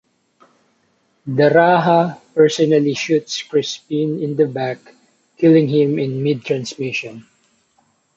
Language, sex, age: English, male, 19-29